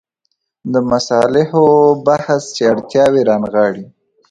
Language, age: Pashto, 19-29